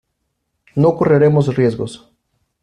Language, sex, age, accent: Spanish, male, 30-39, México